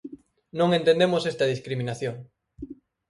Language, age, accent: Galician, 19-29, Atlántico (seseo e gheada)